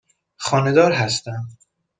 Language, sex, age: Persian, male, 19-29